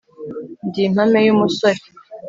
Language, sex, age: Kinyarwanda, female, 19-29